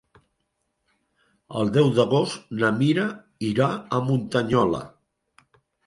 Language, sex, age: Catalan, male, 60-69